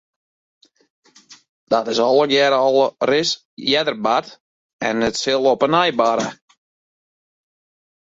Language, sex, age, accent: Western Frisian, male, 19-29, Wâldfrysk